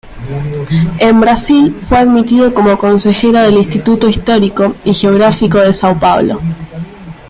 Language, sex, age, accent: Spanish, female, 19-29, Rioplatense: Argentina, Uruguay, este de Bolivia, Paraguay